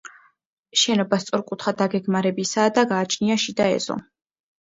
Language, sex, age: Georgian, female, under 19